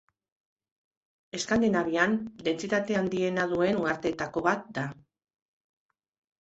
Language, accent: Basque, Mendebalekoa (Araba, Bizkaia, Gipuzkoako mendebaleko herri batzuk)